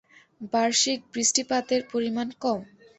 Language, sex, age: Bengali, female, 19-29